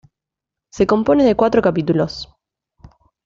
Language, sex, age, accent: Spanish, female, 19-29, Rioplatense: Argentina, Uruguay, este de Bolivia, Paraguay